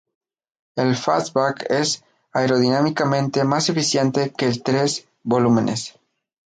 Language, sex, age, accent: Spanish, male, 19-29, México